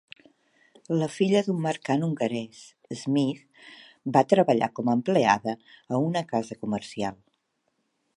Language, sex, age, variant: Catalan, female, 40-49, Central